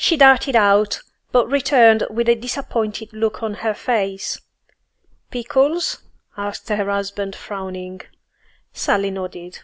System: none